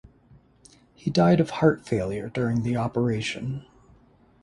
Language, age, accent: English, 40-49, United States English